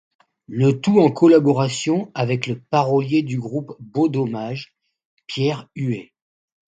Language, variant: French, Français de métropole